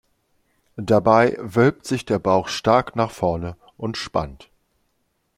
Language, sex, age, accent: German, male, 40-49, Deutschland Deutsch